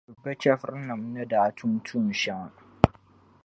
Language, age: Dagbani, 19-29